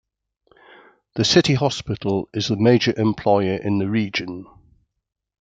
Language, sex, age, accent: English, male, 60-69, England English